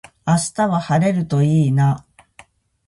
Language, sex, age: Japanese, female, 40-49